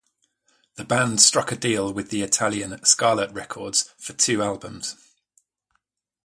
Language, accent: English, England English